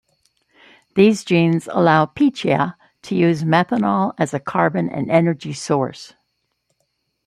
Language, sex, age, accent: English, female, 60-69, United States English